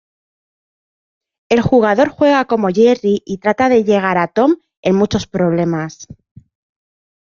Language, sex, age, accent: Spanish, female, 40-49, España: Centro-Sur peninsular (Madrid, Toledo, Castilla-La Mancha)